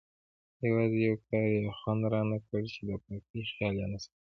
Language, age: Pashto, 19-29